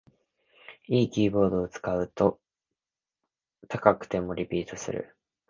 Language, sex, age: Japanese, male, 19-29